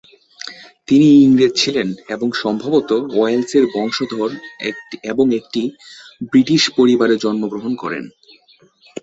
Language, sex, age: Bengali, male, 19-29